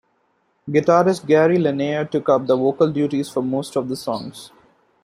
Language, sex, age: English, male, 19-29